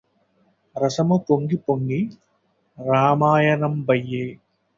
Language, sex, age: Telugu, male, 19-29